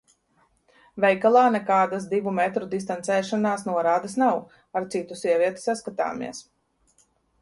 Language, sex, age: Latvian, female, 40-49